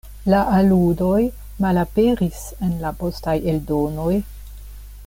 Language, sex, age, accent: Esperanto, female, 60-69, Internacia